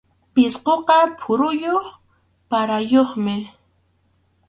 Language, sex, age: Arequipa-La Unión Quechua, female, 19-29